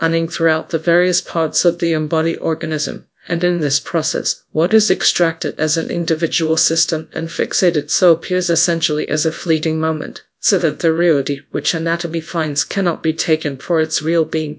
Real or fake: fake